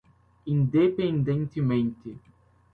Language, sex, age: Portuguese, male, under 19